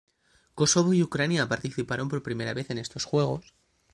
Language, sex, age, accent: Spanish, male, 19-29, España: Centro-Sur peninsular (Madrid, Toledo, Castilla-La Mancha)